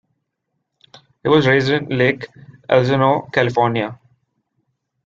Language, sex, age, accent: English, male, 19-29, India and South Asia (India, Pakistan, Sri Lanka)